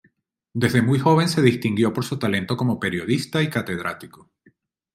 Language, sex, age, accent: Spanish, male, 40-49, Caribe: Cuba, Venezuela, Puerto Rico, República Dominicana, Panamá, Colombia caribeña, México caribeño, Costa del golfo de México